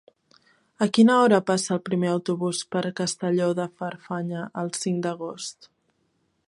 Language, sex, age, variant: Catalan, female, 19-29, Central